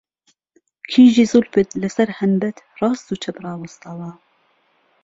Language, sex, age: Central Kurdish, female, 30-39